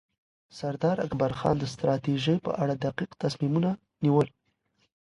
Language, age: Pashto, under 19